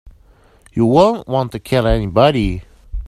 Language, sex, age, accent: English, male, 19-29, Canadian English